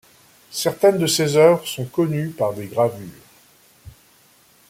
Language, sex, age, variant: French, male, 50-59, Français de métropole